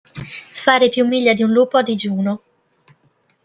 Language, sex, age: Italian, female, 19-29